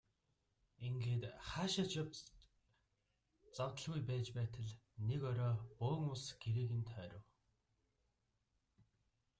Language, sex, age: Mongolian, male, 30-39